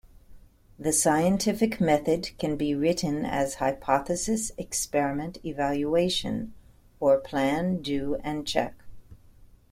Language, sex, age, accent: English, female, 60-69, United States English